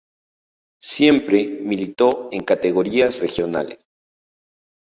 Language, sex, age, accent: Spanish, male, 19-29, México